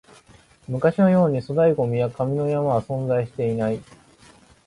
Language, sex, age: Japanese, male, 19-29